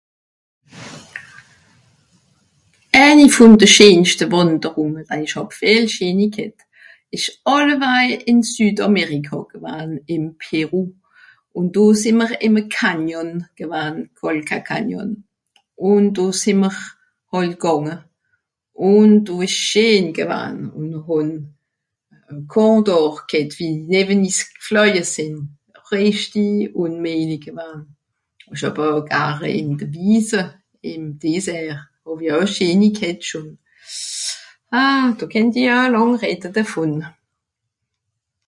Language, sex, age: Swiss German, female, 60-69